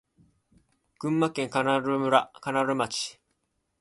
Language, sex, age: Japanese, male, 19-29